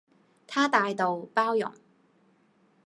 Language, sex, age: Cantonese, female, 19-29